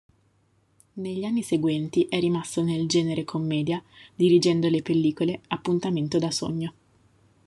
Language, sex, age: Italian, female, 30-39